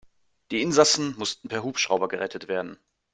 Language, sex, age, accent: German, male, 19-29, Deutschland Deutsch